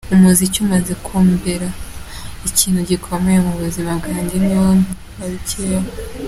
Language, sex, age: Kinyarwanda, female, under 19